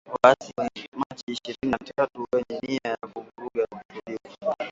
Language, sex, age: Swahili, male, 19-29